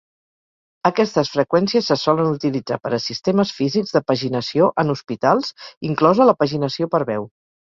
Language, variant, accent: Catalan, Central, central